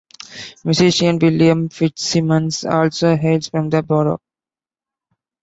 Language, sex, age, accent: English, male, 19-29, India and South Asia (India, Pakistan, Sri Lanka)